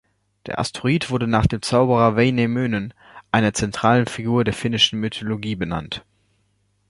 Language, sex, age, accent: German, male, 19-29, Deutschland Deutsch